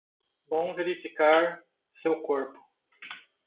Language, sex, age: Portuguese, male, 40-49